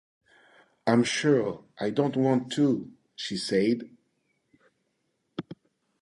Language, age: English, 50-59